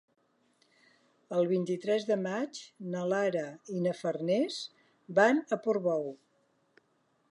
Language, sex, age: Catalan, female, 60-69